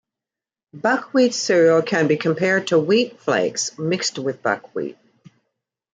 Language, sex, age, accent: English, female, 60-69, United States English